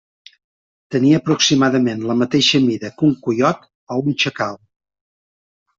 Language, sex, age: Catalan, male, 40-49